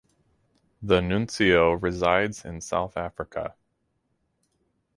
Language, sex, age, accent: English, male, 30-39, United States English